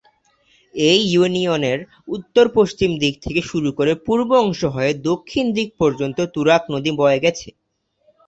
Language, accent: Bengali, Bengali